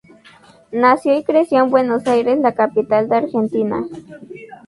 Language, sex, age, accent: Spanish, female, 19-29, México